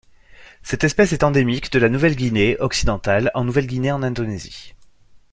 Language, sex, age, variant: French, male, 30-39, Français de métropole